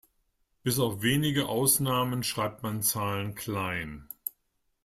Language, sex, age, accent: German, male, 60-69, Deutschland Deutsch